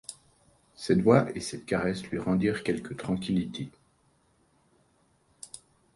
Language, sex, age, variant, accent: French, male, 50-59, Français d'Europe, Français de Suisse